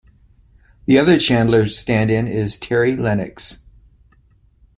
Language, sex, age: English, male, 50-59